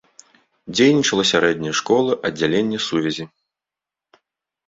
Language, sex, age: Belarusian, male, 30-39